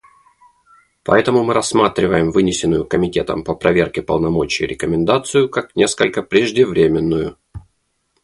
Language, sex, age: Russian, male, 30-39